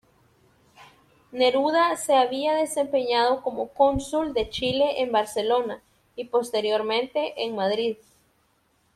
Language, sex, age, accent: Spanish, female, 19-29, América central